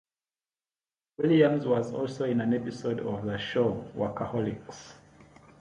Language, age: English, 30-39